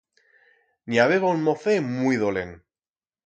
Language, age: Aragonese, 30-39